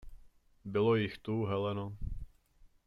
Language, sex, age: Czech, male, 19-29